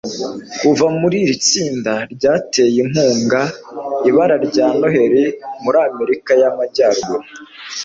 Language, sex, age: Kinyarwanda, male, 19-29